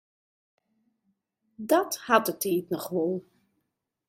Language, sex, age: Western Frisian, female, 40-49